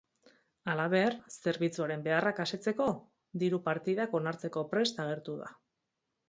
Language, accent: Basque, Erdialdekoa edo Nafarra (Gipuzkoa, Nafarroa)